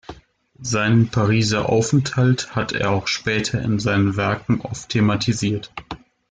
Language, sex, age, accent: German, male, 30-39, Deutschland Deutsch